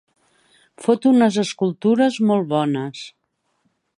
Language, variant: Catalan, Central